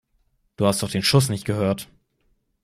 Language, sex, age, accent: German, male, under 19, Deutschland Deutsch